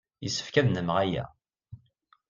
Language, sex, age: Kabyle, male, 40-49